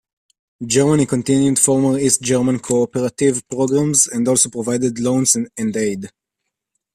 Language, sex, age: English, male, 19-29